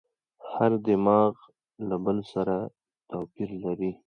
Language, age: Pashto, 30-39